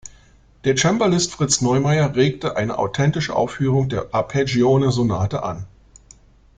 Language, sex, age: German, male, 50-59